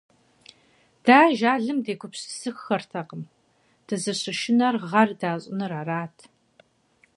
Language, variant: Kabardian, Адыгэбзэ (Къэбэрдей, Кирил, Урысей)